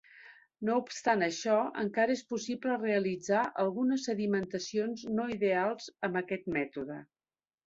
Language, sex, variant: Catalan, female, Central